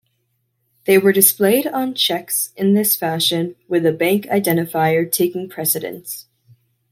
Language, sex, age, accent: English, female, 19-29, United States English